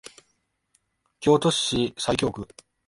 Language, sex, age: Japanese, male, 19-29